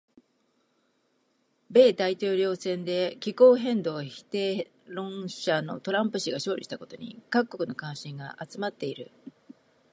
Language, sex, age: Japanese, female, 50-59